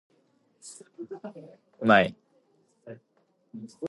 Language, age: English, 19-29